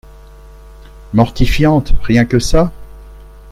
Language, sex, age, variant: French, male, 60-69, Français de métropole